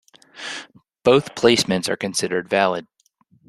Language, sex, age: English, male, 19-29